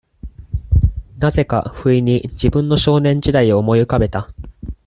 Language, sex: Japanese, male